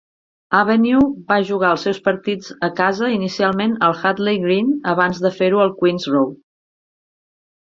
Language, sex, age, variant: Catalan, female, 50-59, Central